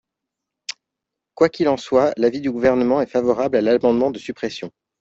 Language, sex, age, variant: French, male, 19-29, Français de métropole